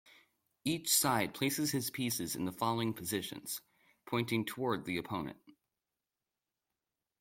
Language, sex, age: English, male, under 19